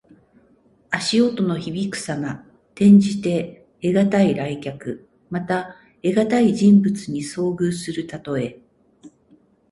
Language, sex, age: Japanese, female, 60-69